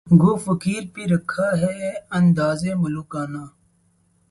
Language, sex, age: Urdu, male, 19-29